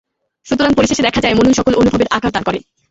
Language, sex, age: Bengali, female, under 19